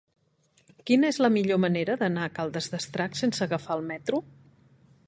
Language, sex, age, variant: Catalan, female, 50-59, Central